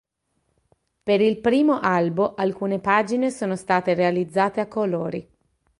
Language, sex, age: Italian, female, 30-39